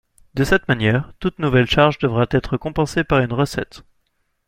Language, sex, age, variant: French, male, 19-29, Français de métropole